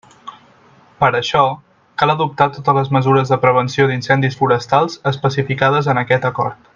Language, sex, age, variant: Catalan, male, 19-29, Central